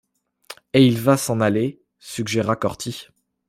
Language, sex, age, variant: French, male, under 19, Français de métropole